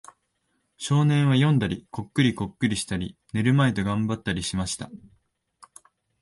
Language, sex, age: Japanese, male, 19-29